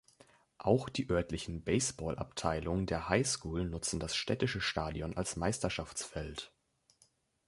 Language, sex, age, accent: German, male, under 19, Deutschland Deutsch